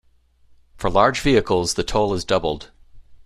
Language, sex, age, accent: English, male, 40-49, United States English